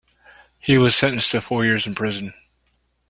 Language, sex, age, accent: English, male, 30-39, United States English